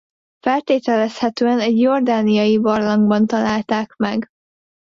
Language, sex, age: Hungarian, female, under 19